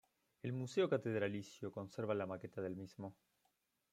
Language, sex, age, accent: Spanish, male, 30-39, Rioplatense: Argentina, Uruguay, este de Bolivia, Paraguay